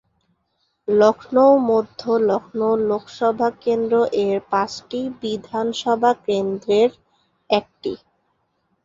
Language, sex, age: Bengali, female, 19-29